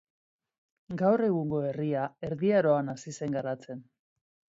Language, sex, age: Basque, female, 40-49